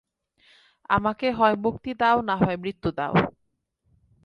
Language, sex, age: Bengali, female, 19-29